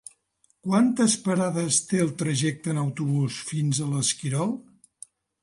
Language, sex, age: Catalan, male, 60-69